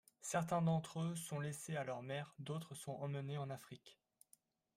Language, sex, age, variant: French, male, 19-29, Français de métropole